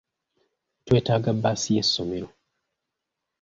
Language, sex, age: Ganda, male, 30-39